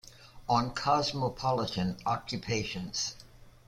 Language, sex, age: English, female, 70-79